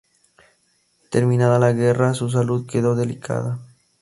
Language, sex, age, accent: Spanish, male, 19-29, México